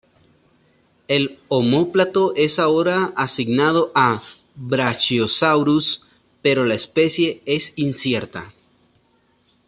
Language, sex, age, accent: Spanish, male, 19-29, México